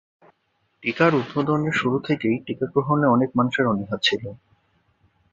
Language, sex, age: Bengali, male, 19-29